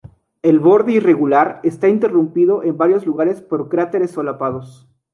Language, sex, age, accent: Spanish, male, 19-29, México